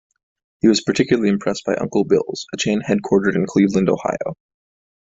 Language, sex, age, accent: English, male, 19-29, United States English